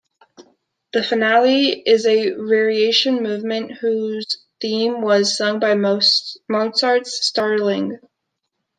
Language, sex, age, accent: English, male, 19-29, United States English